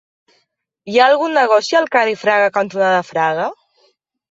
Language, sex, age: Catalan, female, 19-29